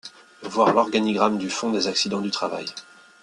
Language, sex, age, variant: French, male, 30-39, Français de métropole